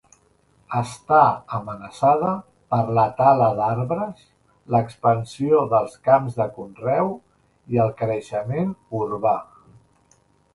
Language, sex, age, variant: Catalan, male, 50-59, Central